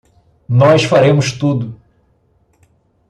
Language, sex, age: Portuguese, male, 40-49